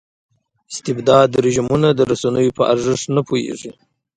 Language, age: Pashto, 19-29